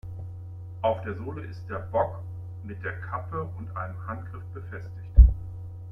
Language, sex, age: German, male, 50-59